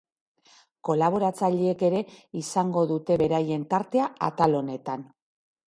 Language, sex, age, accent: Basque, female, 40-49, Mendebalekoa (Araba, Bizkaia, Gipuzkoako mendebaleko herri batzuk)